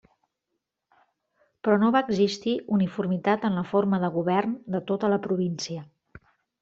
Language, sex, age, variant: Catalan, female, 50-59, Central